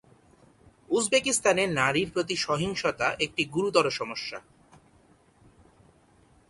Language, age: Bengali, 19-29